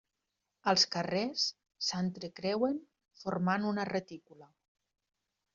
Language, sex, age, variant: Catalan, female, 50-59, Nord-Occidental